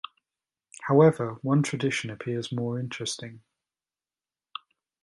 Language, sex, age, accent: English, male, 40-49, England English